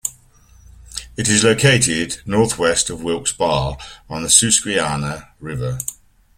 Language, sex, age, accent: English, male, 50-59, England English